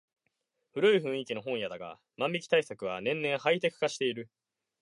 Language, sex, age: Japanese, male, 19-29